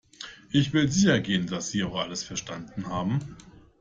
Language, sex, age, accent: German, male, 50-59, Deutschland Deutsch